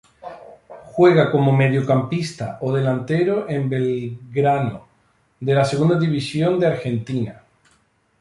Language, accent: Spanish, España: Sur peninsular (Andalucia, Extremadura, Murcia)